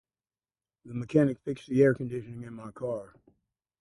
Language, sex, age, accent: English, male, 60-69, United States English